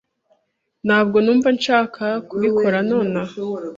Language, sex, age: Kinyarwanda, female, 19-29